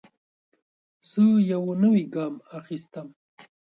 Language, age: Pashto, 19-29